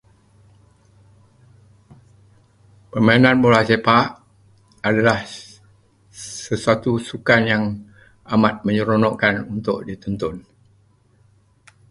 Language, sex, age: Malay, male, 70-79